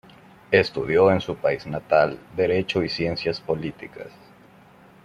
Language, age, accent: Spanish, 19-29, América central